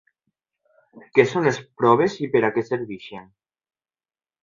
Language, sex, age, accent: Catalan, male, under 19, valencià